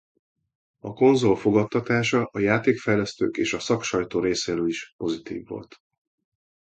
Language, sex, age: Hungarian, male, 40-49